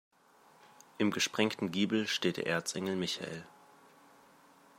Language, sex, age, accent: German, male, 19-29, Deutschland Deutsch